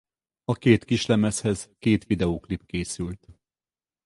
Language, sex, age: Hungarian, male, 50-59